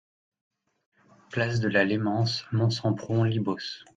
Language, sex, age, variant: French, male, 40-49, Français de métropole